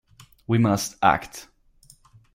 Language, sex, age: English, male, 19-29